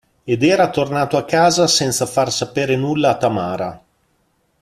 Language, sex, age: Italian, male, 40-49